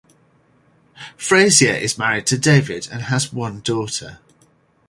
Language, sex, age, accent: English, male, 40-49, England English